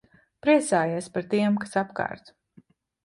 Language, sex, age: Latvian, female, 30-39